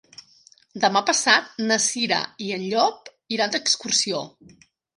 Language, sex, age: Catalan, female, 40-49